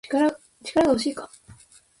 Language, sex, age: Japanese, female, 19-29